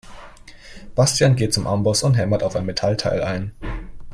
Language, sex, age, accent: German, male, 19-29, Deutschland Deutsch